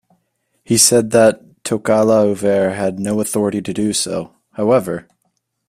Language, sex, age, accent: English, male, under 19, United States English